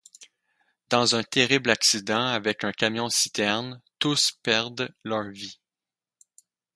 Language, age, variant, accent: French, 19-29, Français d'Amérique du Nord, Français du Canada